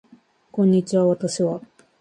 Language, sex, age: Japanese, female, under 19